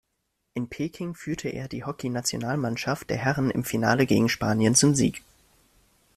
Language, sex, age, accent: German, male, 19-29, Deutschland Deutsch